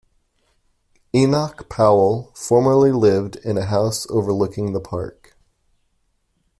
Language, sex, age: English, male, 30-39